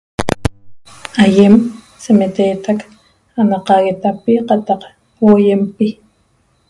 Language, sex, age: Toba, female, 40-49